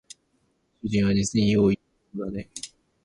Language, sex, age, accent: Japanese, male, 19-29, 標準語